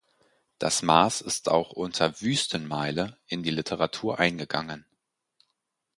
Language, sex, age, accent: German, male, 19-29, Deutschland Deutsch